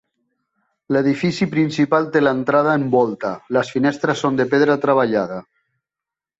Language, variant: Catalan, Central